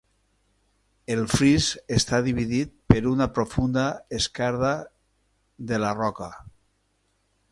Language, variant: Catalan, Nord-Occidental